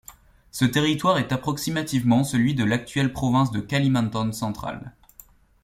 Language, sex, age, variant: French, male, 19-29, Français de métropole